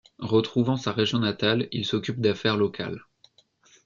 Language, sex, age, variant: French, male, under 19, Français de métropole